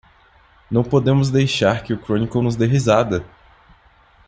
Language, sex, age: Portuguese, male, 19-29